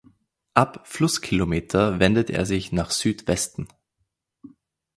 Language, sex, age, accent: German, male, 19-29, Österreichisches Deutsch